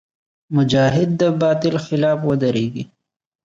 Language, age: Pashto, 19-29